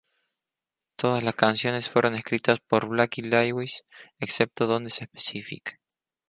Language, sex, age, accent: Spanish, male, 19-29, Rioplatense: Argentina, Uruguay, este de Bolivia, Paraguay